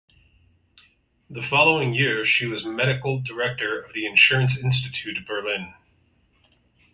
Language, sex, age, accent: English, male, 40-49, United States English